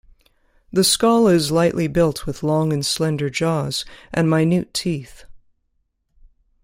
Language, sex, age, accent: English, female, 30-39, United States English